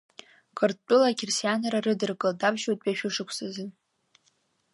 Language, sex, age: Abkhazian, female, under 19